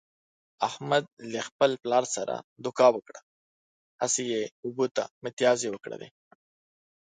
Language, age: Pashto, 19-29